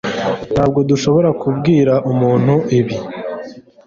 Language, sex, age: Kinyarwanda, male, 19-29